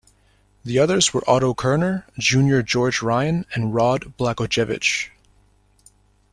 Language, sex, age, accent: English, male, 19-29, United States English